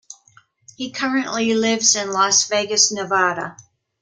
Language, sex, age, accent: English, female, 70-79, United States English